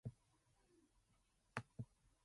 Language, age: English, 19-29